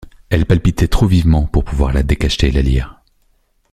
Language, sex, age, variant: French, male, 30-39, Français de métropole